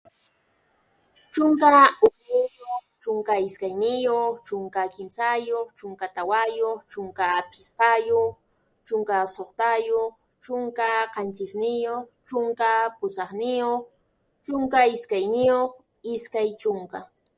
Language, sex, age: Puno Quechua, female, 30-39